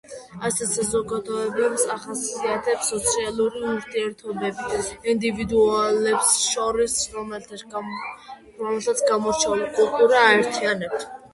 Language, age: Georgian, under 19